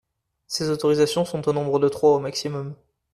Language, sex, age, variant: French, male, 19-29, Français d'Europe